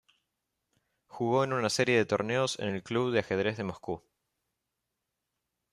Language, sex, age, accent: Spanish, male, 30-39, Rioplatense: Argentina, Uruguay, este de Bolivia, Paraguay